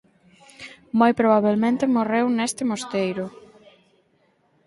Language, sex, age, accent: Galician, female, 19-29, Atlántico (seseo e gheada)